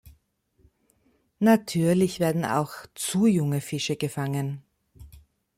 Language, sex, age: German, female, 50-59